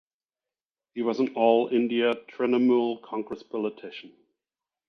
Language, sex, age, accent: English, male, 40-49, German